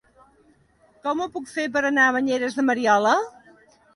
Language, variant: Catalan, Central